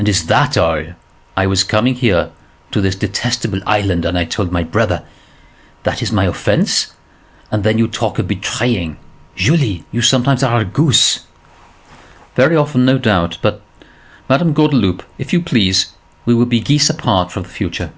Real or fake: real